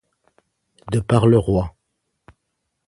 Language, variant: French, Français de métropole